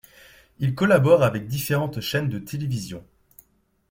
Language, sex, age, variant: French, male, 19-29, Français de métropole